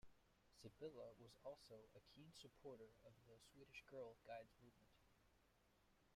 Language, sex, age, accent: English, male, 19-29, United States English